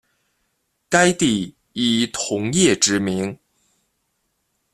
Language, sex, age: Chinese, male, 19-29